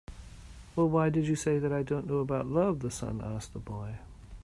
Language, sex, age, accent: English, male, 40-49, Canadian English